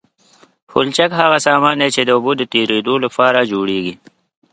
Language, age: Pashto, 19-29